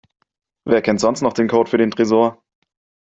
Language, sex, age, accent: German, male, 19-29, Deutschland Deutsch